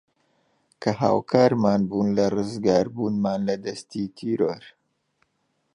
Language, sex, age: Central Kurdish, male, 30-39